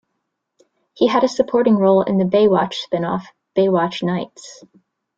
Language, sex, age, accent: English, female, 30-39, United States English